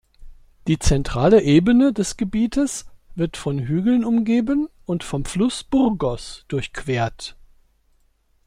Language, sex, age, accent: German, male, 50-59, Deutschland Deutsch